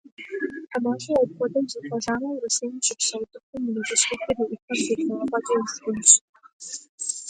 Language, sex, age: Russian, female, 30-39